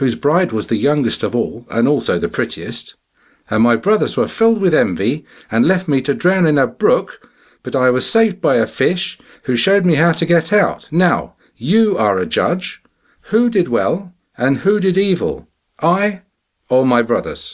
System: none